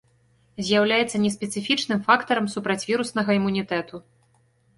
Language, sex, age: Belarusian, female, 19-29